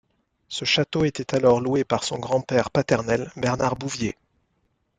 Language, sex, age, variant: French, male, 30-39, Français de métropole